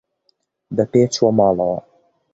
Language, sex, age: Central Kurdish, male, under 19